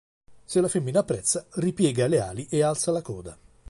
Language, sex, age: Italian, male, 50-59